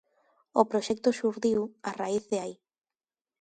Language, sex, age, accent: Galician, female, 19-29, Normativo (estándar)